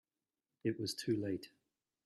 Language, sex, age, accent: English, male, 30-39, Irish English